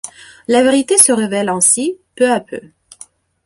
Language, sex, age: French, female, 30-39